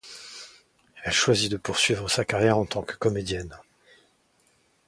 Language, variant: French, Français de métropole